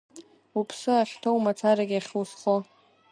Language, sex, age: Abkhazian, female, under 19